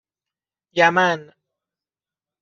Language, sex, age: Persian, male, 30-39